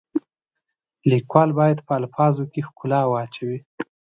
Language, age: Pashto, 19-29